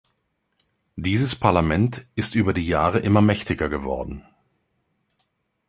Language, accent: German, Deutschland Deutsch